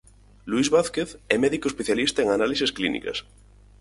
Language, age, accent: Galician, 19-29, Central (gheada)